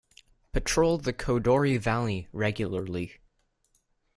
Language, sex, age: English, male, under 19